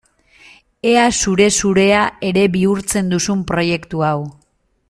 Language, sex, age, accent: Basque, female, 19-29, Mendebalekoa (Araba, Bizkaia, Gipuzkoako mendebaleko herri batzuk)